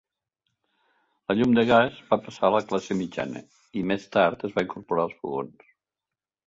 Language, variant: Catalan, Central